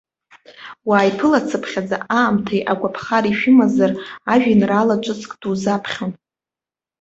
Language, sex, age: Abkhazian, female, 19-29